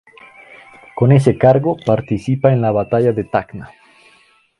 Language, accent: Spanish, Andino-Pacífico: Colombia, Perú, Ecuador, oeste de Bolivia y Venezuela andina